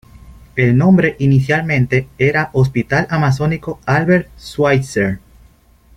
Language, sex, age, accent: Spanish, male, 19-29, Caribe: Cuba, Venezuela, Puerto Rico, República Dominicana, Panamá, Colombia caribeña, México caribeño, Costa del golfo de México